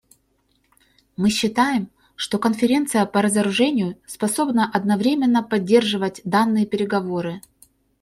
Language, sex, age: Russian, female, 40-49